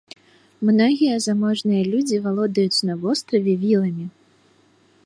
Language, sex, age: Belarusian, female, 19-29